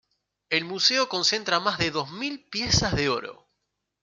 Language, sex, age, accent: Spanish, male, 19-29, Rioplatense: Argentina, Uruguay, este de Bolivia, Paraguay